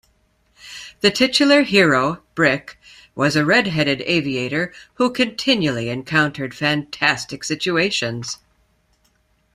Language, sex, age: English, female, 50-59